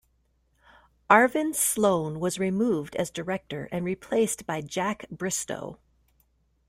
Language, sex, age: English, female, 50-59